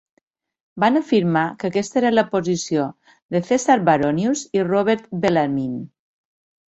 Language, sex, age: Catalan, female, 50-59